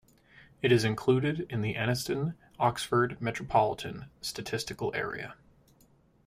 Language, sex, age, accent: English, male, 19-29, United States English